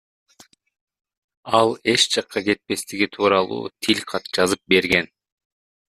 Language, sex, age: Kyrgyz, male, 30-39